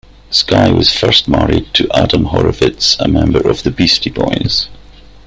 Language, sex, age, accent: English, male, 40-49, Scottish English